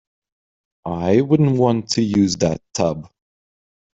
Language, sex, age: English, male, 30-39